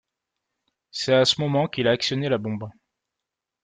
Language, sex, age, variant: French, male, 19-29, Français de métropole